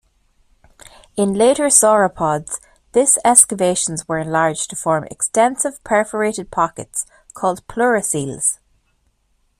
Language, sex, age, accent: English, female, 30-39, Irish English